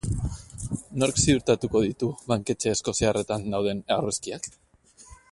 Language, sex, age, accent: Basque, male, 30-39, Mendebalekoa (Araba, Bizkaia, Gipuzkoako mendebaleko herri batzuk)